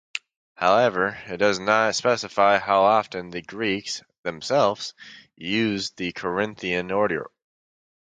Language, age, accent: English, 19-29, United States English